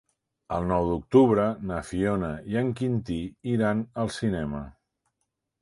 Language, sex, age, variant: Catalan, male, 60-69, Central